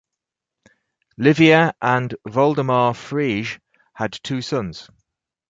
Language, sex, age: English, male, 50-59